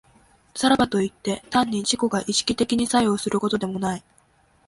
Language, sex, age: Japanese, female, 19-29